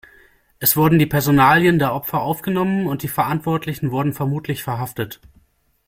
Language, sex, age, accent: German, male, 19-29, Deutschland Deutsch